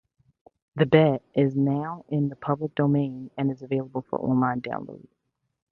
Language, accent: English, United States English